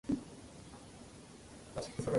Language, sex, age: English, male, under 19